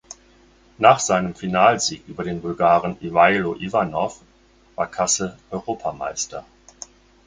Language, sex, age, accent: German, male, 60-69, Deutschland Deutsch